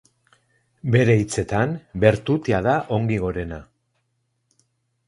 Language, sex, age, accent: Basque, male, 60-69, Erdialdekoa edo Nafarra (Gipuzkoa, Nafarroa)